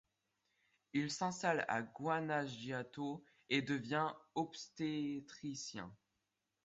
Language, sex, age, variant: French, male, under 19, Français d'Europe